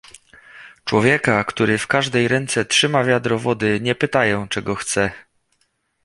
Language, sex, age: Polish, male, 30-39